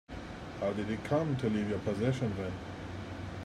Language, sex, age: English, male, 30-39